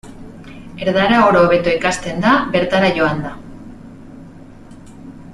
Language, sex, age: Basque, female, 40-49